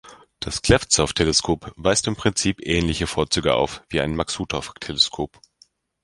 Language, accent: German, Deutschland Deutsch